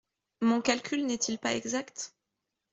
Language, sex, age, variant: French, female, 19-29, Français de métropole